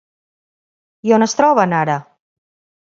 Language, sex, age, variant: Catalan, female, 40-49, Central